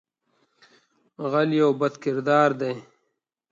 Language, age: Pashto, 30-39